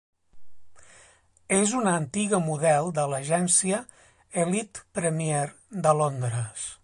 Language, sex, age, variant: Catalan, male, 40-49, Central